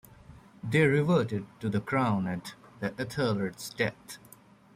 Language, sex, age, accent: English, male, 19-29, United States English